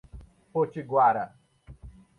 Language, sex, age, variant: Portuguese, male, 30-39, Portuguese (Brasil)